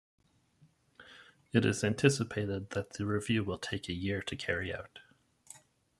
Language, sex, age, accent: English, male, 30-39, Canadian English